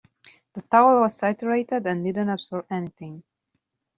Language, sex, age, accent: English, female, 30-39, United States English